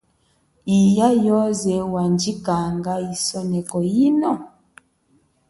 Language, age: Chokwe, 40-49